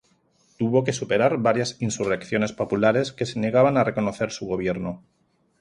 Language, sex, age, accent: Spanish, male, 40-49, España: Sur peninsular (Andalucia, Extremadura, Murcia)